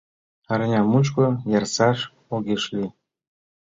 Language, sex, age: Mari, male, 40-49